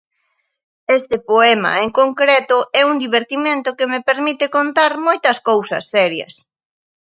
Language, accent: Galician, Central (gheada)